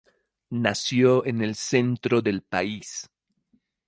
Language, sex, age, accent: Spanish, male, 30-39, Andino-Pacífico: Colombia, Perú, Ecuador, oeste de Bolivia y Venezuela andina